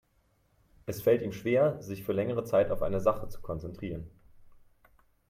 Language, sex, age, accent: German, male, 19-29, Deutschland Deutsch